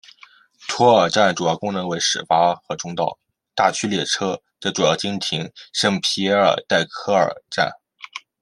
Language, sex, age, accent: Chinese, male, 19-29, 出生地：江苏省